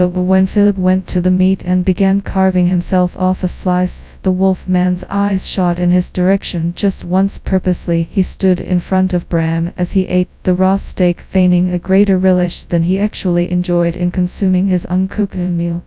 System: TTS, FastPitch